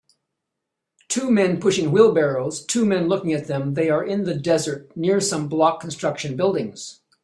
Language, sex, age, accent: English, male, 60-69, Canadian English